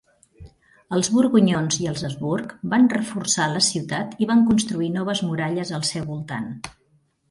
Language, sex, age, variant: Catalan, male, 60-69, Central